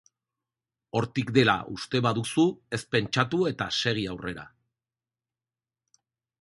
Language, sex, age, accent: Basque, male, 40-49, Erdialdekoa edo Nafarra (Gipuzkoa, Nafarroa)